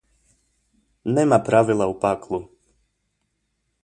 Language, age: Croatian, 19-29